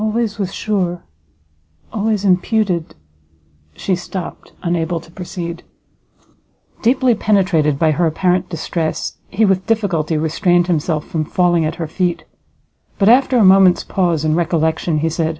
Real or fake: real